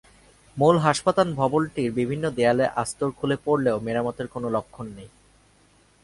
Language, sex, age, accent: Bengali, male, 19-29, শুদ্ধ